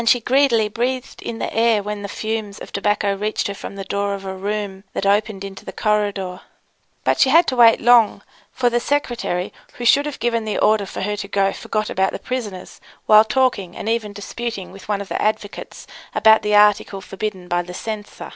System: none